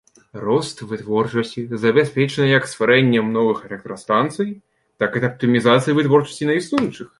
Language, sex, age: Belarusian, male, 19-29